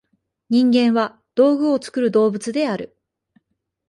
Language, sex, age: Japanese, female, 30-39